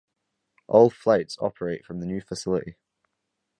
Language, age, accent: English, under 19, Scottish English